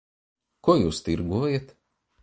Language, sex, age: Latvian, male, 40-49